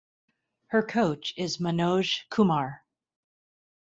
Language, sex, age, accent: English, female, 50-59, United States English